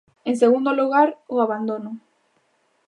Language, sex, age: Galician, female, 19-29